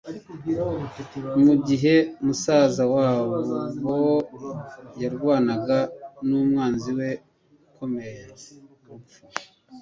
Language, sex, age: Kinyarwanda, male, 40-49